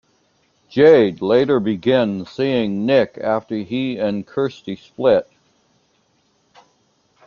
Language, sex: English, male